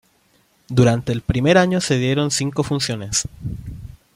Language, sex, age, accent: Spanish, male, 19-29, Chileno: Chile, Cuyo